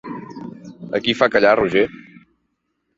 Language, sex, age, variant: Catalan, male, 30-39, Central